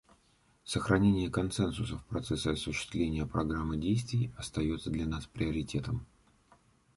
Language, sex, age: Russian, male, 30-39